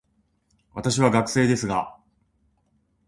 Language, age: Japanese, 40-49